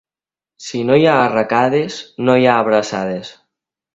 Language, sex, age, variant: Catalan, male, under 19, Central